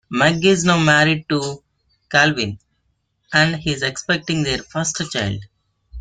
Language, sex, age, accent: English, male, 19-29, India and South Asia (India, Pakistan, Sri Lanka)